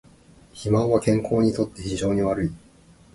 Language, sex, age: Japanese, male, 30-39